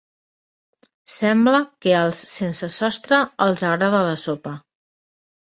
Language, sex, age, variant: Catalan, female, 40-49, Central